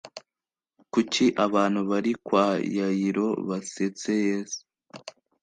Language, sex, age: Kinyarwanda, male, under 19